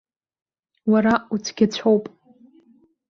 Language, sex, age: Abkhazian, female, 19-29